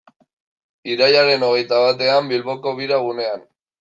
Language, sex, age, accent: Basque, male, 19-29, Mendebalekoa (Araba, Bizkaia, Gipuzkoako mendebaleko herri batzuk)